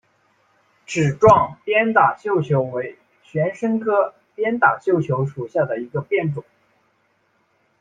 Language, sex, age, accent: Chinese, male, 19-29, 出生地：湖南省